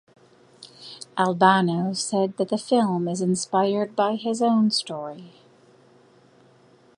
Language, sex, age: English, female, 40-49